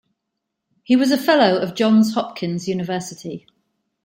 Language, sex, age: English, female, 50-59